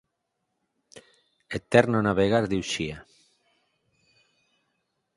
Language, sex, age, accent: Galician, male, 50-59, Central (gheada)